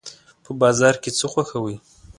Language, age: Pashto, 19-29